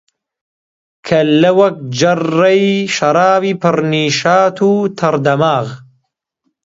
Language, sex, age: Central Kurdish, male, 19-29